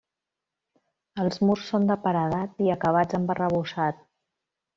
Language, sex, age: Catalan, female, 40-49